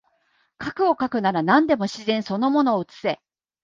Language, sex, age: Japanese, female, 40-49